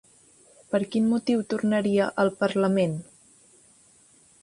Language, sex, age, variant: Catalan, female, 19-29, Central